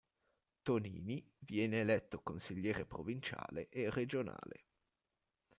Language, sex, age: Italian, male, 19-29